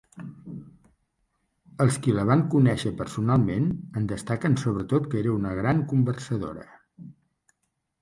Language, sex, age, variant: Catalan, male, 60-69, Central